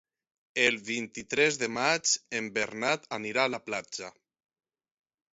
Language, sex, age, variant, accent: Catalan, male, 30-39, Valencià meridional, central; valencià